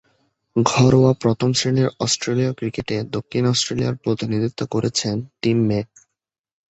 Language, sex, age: Bengali, male, 19-29